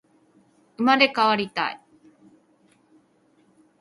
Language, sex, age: Japanese, female, 30-39